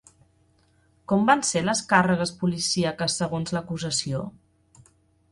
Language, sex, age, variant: Catalan, female, 30-39, Central